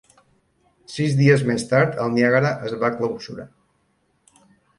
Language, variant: Catalan, Balear